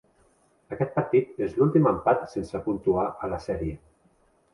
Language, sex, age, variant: Catalan, male, 40-49, Central